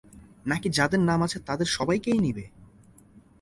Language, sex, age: Bengali, male, 19-29